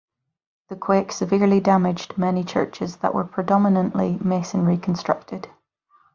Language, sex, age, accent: English, female, 30-39, Northern Irish; yorkshire